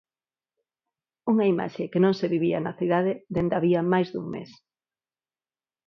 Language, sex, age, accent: Galician, female, 30-39, Neofalante